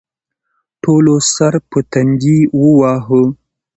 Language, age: Pashto, 19-29